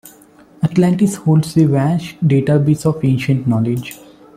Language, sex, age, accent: English, male, 19-29, India and South Asia (India, Pakistan, Sri Lanka)